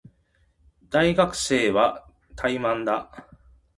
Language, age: Japanese, 50-59